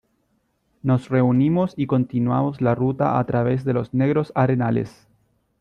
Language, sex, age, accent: Spanish, male, 30-39, Chileno: Chile, Cuyo